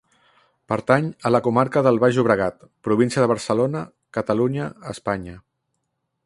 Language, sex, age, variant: Catalan, male, 30-39, Central